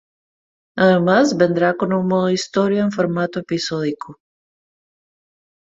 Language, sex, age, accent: Spanish, female, 40-49, América central